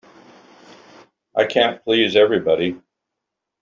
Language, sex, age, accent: English, male, 70-79, United States English